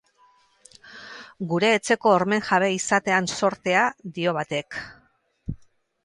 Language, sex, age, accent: Basque, female, 50-59, Erdialdekoa edo Nafarra (Gipuzkoa, Nafarroa)